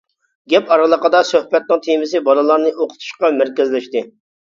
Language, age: Uyghur, 40-49